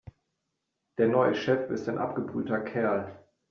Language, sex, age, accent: German, male, 30-39, Deutschland Deutsch